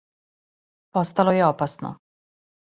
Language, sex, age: Serbian, female, 50-59